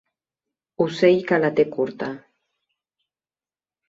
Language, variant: Catalan, Central